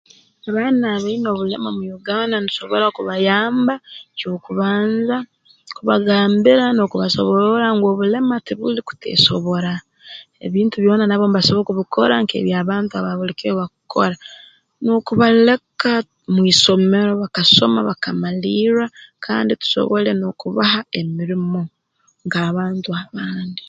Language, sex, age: Tooro, female, 30-39